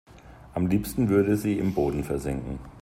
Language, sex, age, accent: German, male, 40-49, Deutschland Deutsch